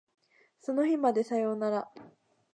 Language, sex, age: Japanese, female, 19-29